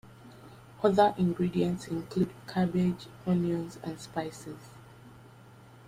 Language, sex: English, female